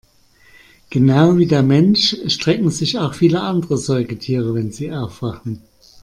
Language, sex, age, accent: German, male, 50-59, Deutschland Deutsch